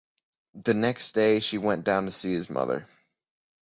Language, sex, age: English, male, under 19